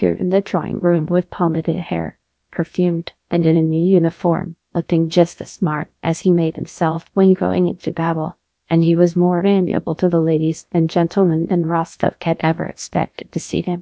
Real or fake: fake